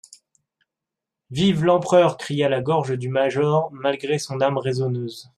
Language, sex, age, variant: French, male, 19-29, Français de métropole